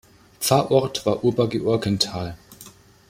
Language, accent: German, Deutschland Deutsch